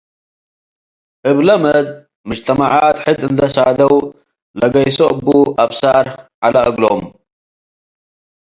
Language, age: Tigre, 30-39